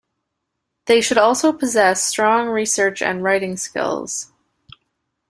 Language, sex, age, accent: English, female, 19-29, Canadian English